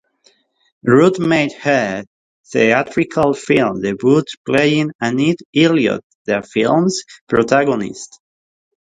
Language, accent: English, England English